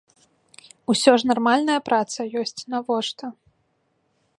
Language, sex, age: Belarusian, female, 19-29